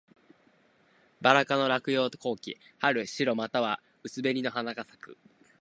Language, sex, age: Japanese, female, 19-29